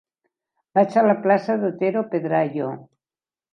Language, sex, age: Catalan, female, 70-79